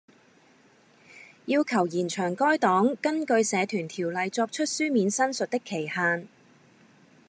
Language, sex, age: Cantonese, female, 30-39